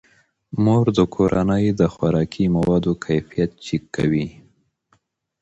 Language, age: Pashto, 30-39